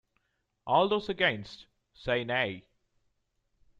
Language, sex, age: English, male, 30-39